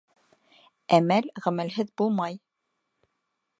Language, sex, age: Bashkir, female, 19-29